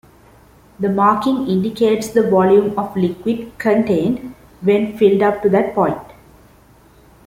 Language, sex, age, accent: English, female, 19-29, India and South Asia (India, Pakistan, Sri Lanka)